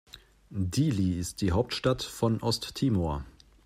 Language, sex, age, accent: German, male, 30-39, Deutschland Deutsch